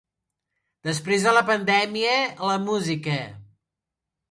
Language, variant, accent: Catalan, Central, central